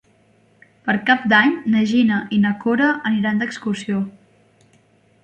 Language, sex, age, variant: Catalan, female, 19-29, Central